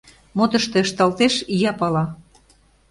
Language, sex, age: Mari, female, 50-59